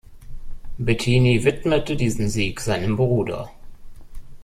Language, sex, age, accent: German, male, 30-39, Deutschland Deutsch